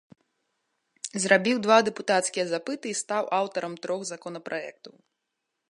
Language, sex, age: Belarusian, female, 19-29